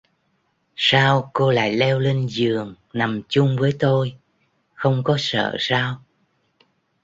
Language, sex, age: Vietnamese, male, 60-69